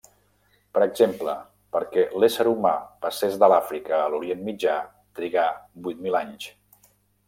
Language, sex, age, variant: Catalan, male, 50-59, Central